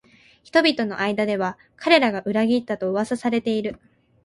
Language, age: Japanese, 19-29